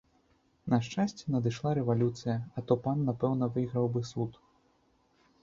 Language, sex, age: Belarusian, male, 19-29